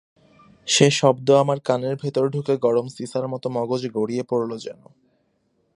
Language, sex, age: Bengali, male, 19-29